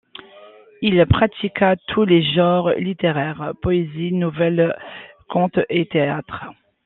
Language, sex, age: French, female, 40-49